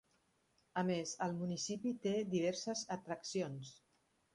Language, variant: Catalan, Central